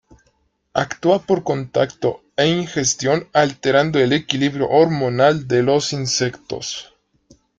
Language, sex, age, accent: Spanish, male, 19-29, México